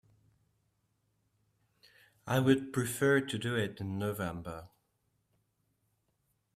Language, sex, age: English, male, 19-29